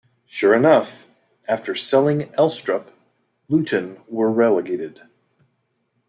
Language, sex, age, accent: English, male, 40-49, United States English